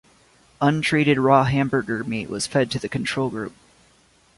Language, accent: English, United States English